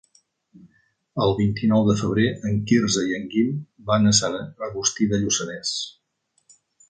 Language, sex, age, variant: Catalan, male, 50-59, Septentrional